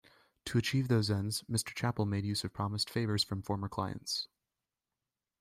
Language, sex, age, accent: English, male, 19-29, United States English